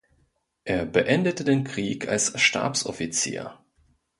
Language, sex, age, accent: German, male, 30-39, Deutschland Deutsch